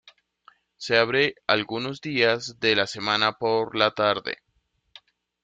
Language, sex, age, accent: Spanish, male, 30-39, Caribe: Cuba, Venezuela, Puerto Rico, República Dominicana, Panamá, Colombia caribeña, México caribeño, Costa del golfo de México